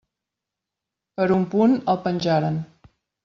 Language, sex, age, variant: Catalan, female, 50-59, Central